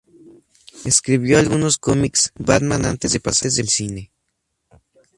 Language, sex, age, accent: Spanish, male, 19-29, México